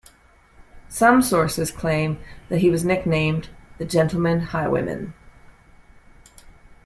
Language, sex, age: English, female, 40-49